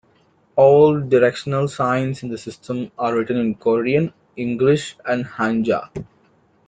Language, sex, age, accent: English, male, 19-29, India and South Asia (India, Pakistan, Sri Lanka)